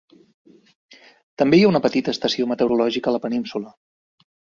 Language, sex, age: Catalan, male, 40-49